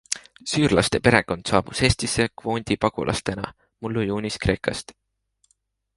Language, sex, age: Estonian, male, 19-29